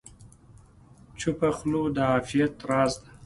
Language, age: Pashto, 30-39